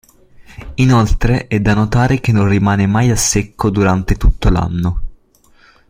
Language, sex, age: Italian, male, 19-29